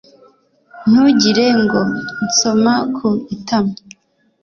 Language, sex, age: Kinyarwanda, female, 19-29